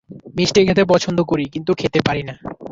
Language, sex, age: Bengali, male, under 19